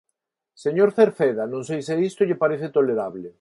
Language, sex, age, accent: Galician, male, 50-59, Neofalante